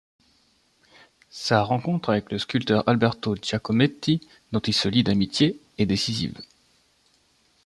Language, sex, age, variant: French, male, 30-39, Français de métropole